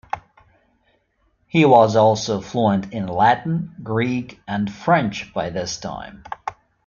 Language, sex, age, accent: English, male, 40-49, United States English